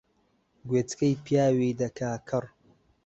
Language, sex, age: Central Kurdish, male, 19-29